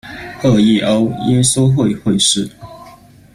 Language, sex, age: Chinese, male, 19-29